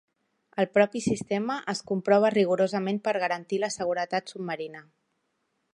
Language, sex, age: Catalan, female, 40-49